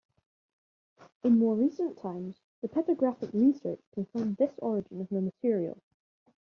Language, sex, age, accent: English, male, under 19, Scottish English